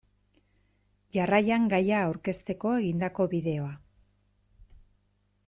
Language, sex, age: Basque, female, 50-59